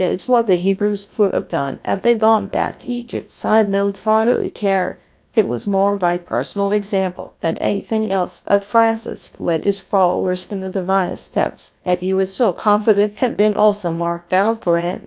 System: TTS, GlowTTS